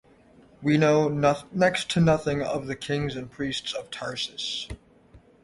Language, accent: English, United States English